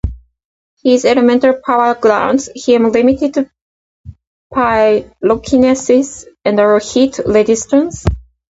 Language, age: English, 40-49